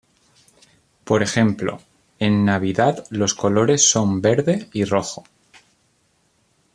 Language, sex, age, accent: Spanish, male, 19-29, España: Centro-Sur peninsular (Madrid, Toledo, Castilla-La Mancha)